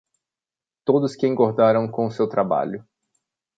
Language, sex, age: Portuguese, male, 19-29